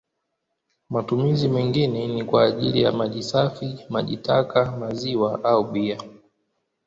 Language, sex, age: Swahili, male, 19-29